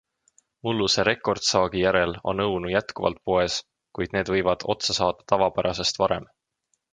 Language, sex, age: Estonian, male, 19-29